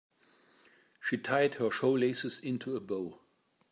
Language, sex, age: English, male, 50-59